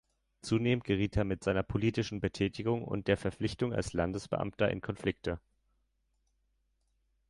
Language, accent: German, Deutschland Deutsch